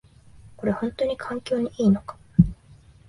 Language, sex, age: Japanese, female, 19-29